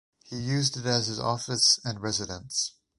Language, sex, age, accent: English, male, 30-39, United States English